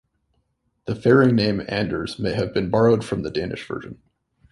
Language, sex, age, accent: English, male, 30-39, Canadian English